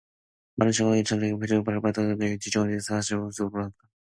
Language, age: Korean, 19-29